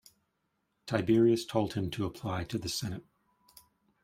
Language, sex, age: English, male, 40-49